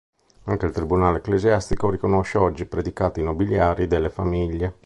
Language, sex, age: Italian, male, 50-59